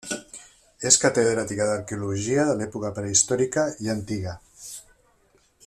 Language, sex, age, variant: Catalan, male, 50-59, Central